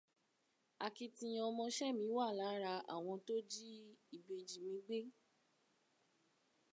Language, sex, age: Yoruba, female, 19-29